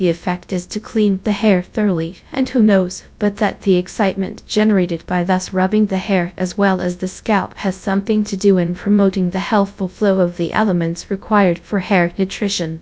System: TTS, GradTTS